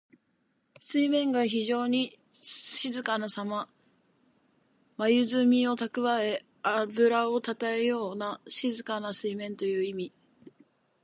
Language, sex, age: Japanese, female, 19-29